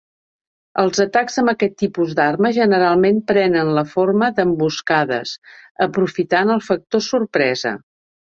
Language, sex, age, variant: Catalan, female, 60-69, Central